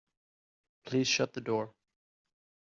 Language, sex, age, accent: English, male, 19-29, Canadian English